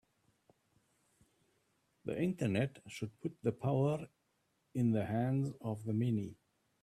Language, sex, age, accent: English, male, 60-69, Southern African (South Africa, Zimbabwe, Namibia)